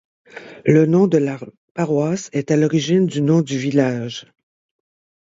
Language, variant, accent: French, Français d'Amérique du Nord, Français du Canada